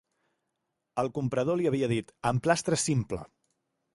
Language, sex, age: Catalan, male, 19-29